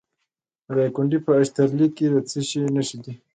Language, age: Pashto, 19-29